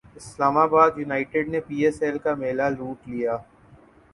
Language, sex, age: Urdu, male, 19-29